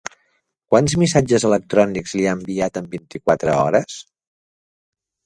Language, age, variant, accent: Catalan, 40-49, Central, central